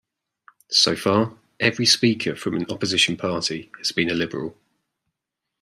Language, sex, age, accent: English, male, 30-39, England English